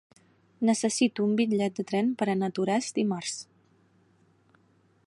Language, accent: Catalan, central; nord-occidental